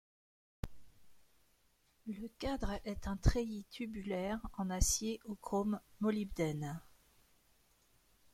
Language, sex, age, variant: French, female, 40-49, Français de métropole